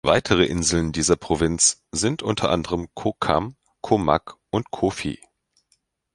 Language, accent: German, Deutschland Deutsch